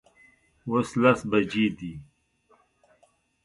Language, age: Pashto, 60-69